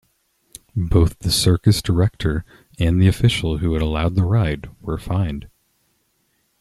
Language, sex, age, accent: English, male, 19-29, United States English